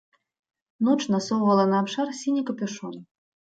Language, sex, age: Belarusian, female, 30-39